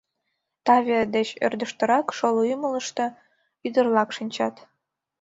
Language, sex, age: Mari, female, 19-29